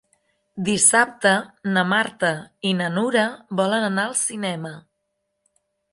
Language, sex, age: Catalan, female, 30-39